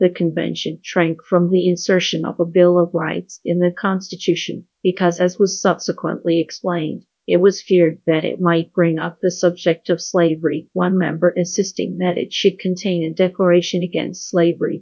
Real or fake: fake